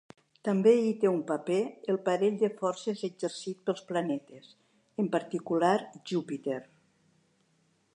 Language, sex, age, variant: Catalan, female, 60-69, Central